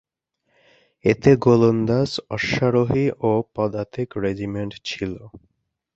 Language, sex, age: Bengali, male, 19-29